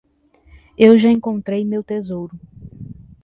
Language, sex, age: Portuguese, female, 19-29